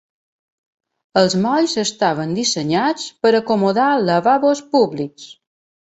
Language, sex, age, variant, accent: Catalan, female, 40-49, Balear, mallorquí